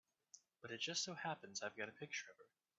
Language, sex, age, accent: English, male, 19-29, United States English